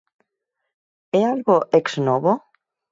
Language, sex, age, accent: Galician, female, 40-49, Normativo (estándar)